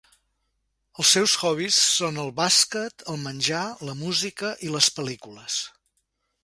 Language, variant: Catalan, Septentrional